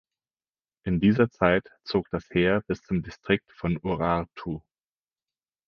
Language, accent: German, Deutschland Deutsch